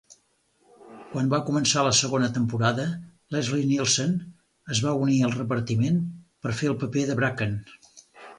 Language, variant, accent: Catalan, Central, central; Empordanès